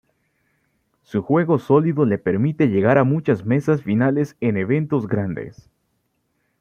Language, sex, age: Spanish, male, 19-29